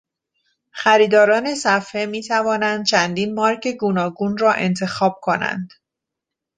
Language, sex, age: Persian, female, 30-39